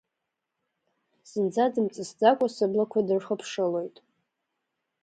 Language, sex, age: Abkhazian, female, under 19